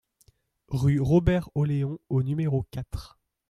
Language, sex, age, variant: French, male, under 19, Français de métropole